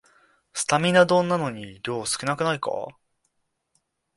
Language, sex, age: Japanese, male, 19-29